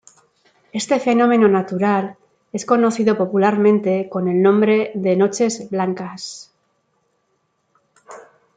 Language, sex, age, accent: Spanish, female, 40-49, España: Norte peninsular (Asturias, Castilla y León, Cantabria, País Vasco, Navarra, Aragón, La Rioja, Guadalajara, Cuenca)